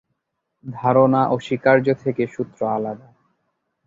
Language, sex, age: Bengali, male, 19-29